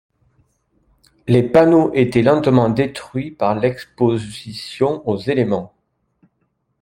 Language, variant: French, Français de métropole